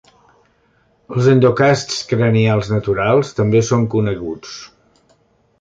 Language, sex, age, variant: Catalan, male, 60-69, Central